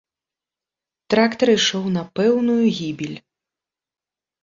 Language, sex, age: Belarusian, female, 30-39